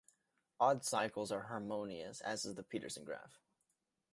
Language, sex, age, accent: English, male, under 19, United States English